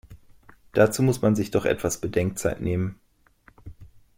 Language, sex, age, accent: German, male, 30-39, Deutschland Deutsch